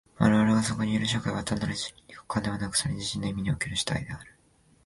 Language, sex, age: Japanese, male, 19-29